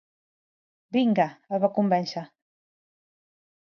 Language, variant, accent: Catalan, Central, central